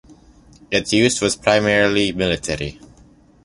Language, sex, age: English, male, 19-29